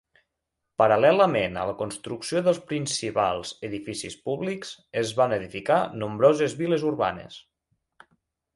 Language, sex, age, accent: Catalan, male, 19-29, central; nord-occidental